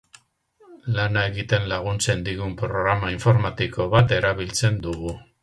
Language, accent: Basque, Mendebalekoa (Araba, Bizkaia, Gipuzkoako mendebaleko herri batzuk)